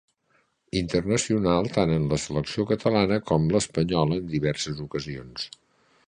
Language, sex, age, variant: Catalan, male, 60-69, Central